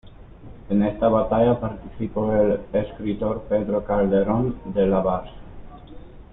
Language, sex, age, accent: Spanish, male, 30-39, España: Norte peninsular (Asturias, Castilla y León, Cantabria, País Vasco, Navarra, Aragón, La Rioja, Guadalajara, Cuenca)